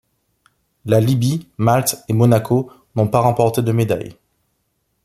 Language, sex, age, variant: French, male, 30-39, Français des départements et régions d'outre-mer